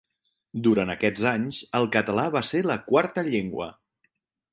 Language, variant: Catalan, Central